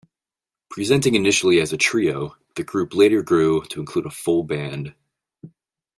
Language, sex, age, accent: English, male, 30-39, United States English